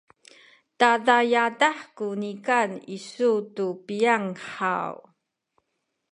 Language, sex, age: Sakizaya, female, 50-59